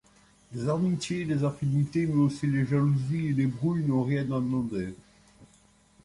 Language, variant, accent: French, Français d'Europe, Français de Belgique